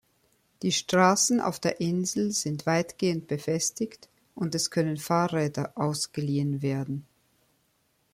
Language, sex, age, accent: German, female, 50-59, Schweizerdeutsch